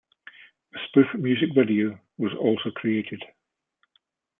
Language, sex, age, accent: English, male, 50-59, Scottish English